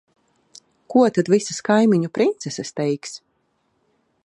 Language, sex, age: Latvian, female, 30-39